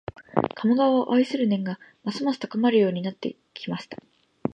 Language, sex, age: Japanese, female, 19-29